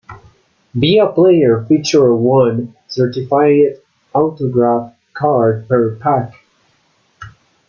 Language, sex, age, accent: English, male, 19-29, United States English